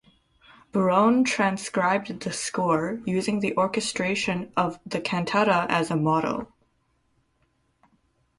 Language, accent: English, Canadian English